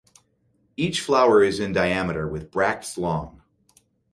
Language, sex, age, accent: English, male, 40-49, United States English